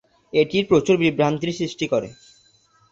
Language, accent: Bengali, Bengali